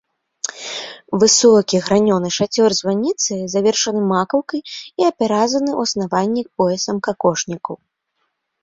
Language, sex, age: Belarusian, female, 19-29